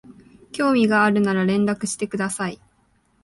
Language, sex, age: Japanese, female, 19-29